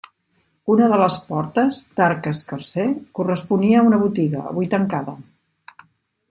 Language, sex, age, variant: Catalan, female, 50-59, Central